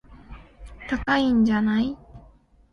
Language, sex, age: Japanese, female, 19-29